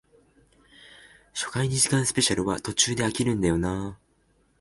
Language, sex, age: Japanese, male, 19-29